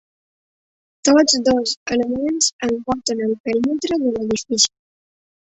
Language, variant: Catalan, Balear